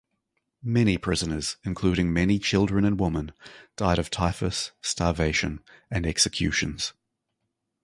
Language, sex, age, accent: English, male, 30-39, New Zealand English